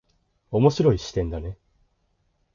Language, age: Japanese, 19-29